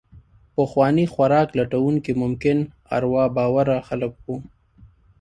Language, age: Pashto, 19-29